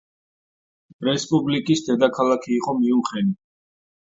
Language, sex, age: Georgian, male, 19-29